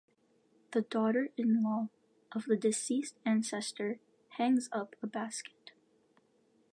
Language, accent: English, United States English